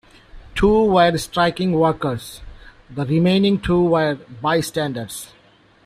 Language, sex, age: English, male, 40-49